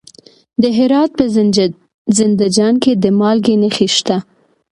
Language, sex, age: Pashto, female, 19-29